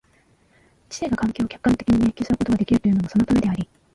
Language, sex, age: Japanese, female, 19-29